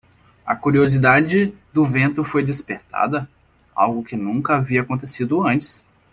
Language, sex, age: Portuguese, male, under 19